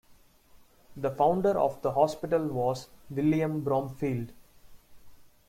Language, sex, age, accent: English, male, 19-29, India and South Asia (India, Pakistan, Sri Lanka)